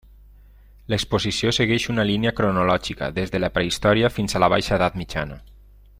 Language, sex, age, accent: Catalan, male, 40-49, valencià